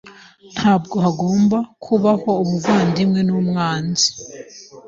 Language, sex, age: Kinyarwanda, female, 19-29